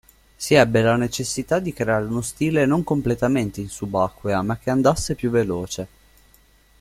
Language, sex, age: Italian, male, 19-29